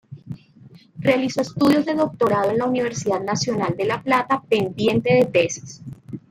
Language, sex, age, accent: Spanish, female, 30-39, Caribe: Cuba, Venezuela, Puerto Rico, República Dominicana, Panamá, Colombia caribeña, México caribeño, Costa del golfo de México